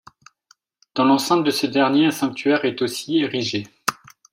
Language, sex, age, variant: French, male, 40-49, Français de métropole